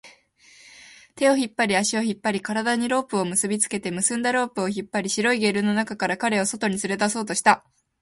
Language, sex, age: Japanese, female, 19-29